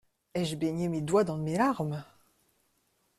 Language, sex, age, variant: French, female, 40-49, Français de métropole